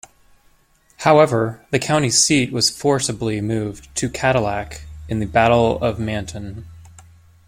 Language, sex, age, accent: English, male, 30-39, United States English